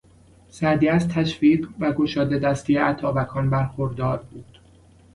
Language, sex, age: Persian, male, 30-39